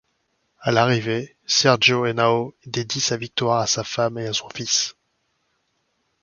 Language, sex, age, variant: French, male, 40-49, Français de métropole